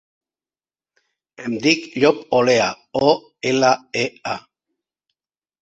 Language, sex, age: Catalan, male, 50-59